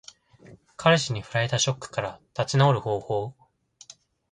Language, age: Japanese, 19-29